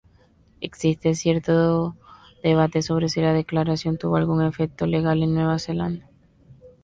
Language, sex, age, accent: Spanish, female, under 19, Caribe: Cuba, Venezuela, Puerto Rico, República Dominicana, Panamá, Colombia caribeña, México caribeño, Costa del golfo de México